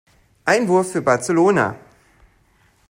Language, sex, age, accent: German, male, 30-39, Deutschland Deutsch